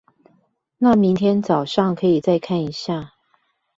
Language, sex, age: Chinese, female, 50-59